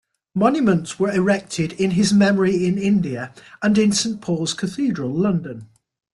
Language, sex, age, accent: English, male, 60-69, England English